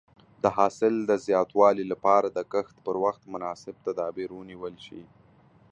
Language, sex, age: Pashto, male, 19-29